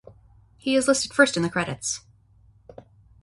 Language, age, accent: English, under 19, United States English